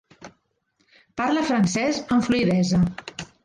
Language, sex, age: Catalan, female, 40-49